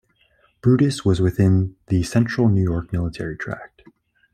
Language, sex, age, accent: English, male, 19-29, Canadian English